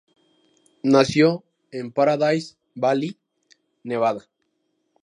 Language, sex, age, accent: Spanish, male, under 19, México